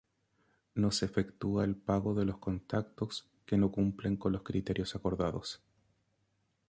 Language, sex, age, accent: Spanish, male, 30-39, Chileno: Chile, Cuyo